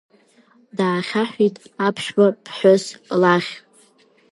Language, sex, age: Abkhazian, female, under 19